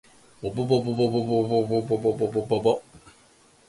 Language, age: Japanese, 40-49